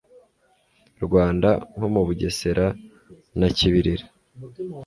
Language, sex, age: Kinyarwanda, male, 19-29